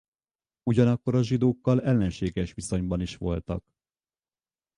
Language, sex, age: Hungarian, male, 50-59